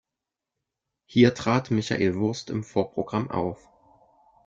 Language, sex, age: German, male, 19-29